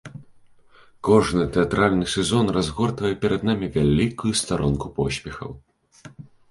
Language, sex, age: Belarusian, male, 19-29